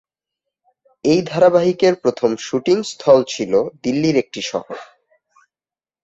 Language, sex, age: Bengali, male, 19-29